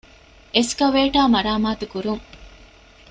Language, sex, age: Divehi, female, 19-29